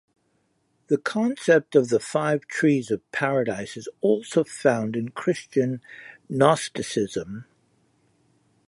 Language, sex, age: English, male, 70-79